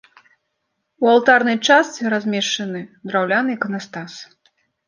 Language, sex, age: Belarusian, female, 40-49